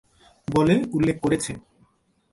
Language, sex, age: Bengali, male, 19-29